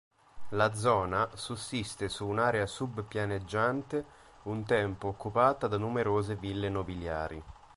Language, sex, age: Italian, male, 19-29